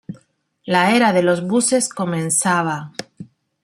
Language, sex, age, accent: Spanish, female, 40-49, España: Islas Canarias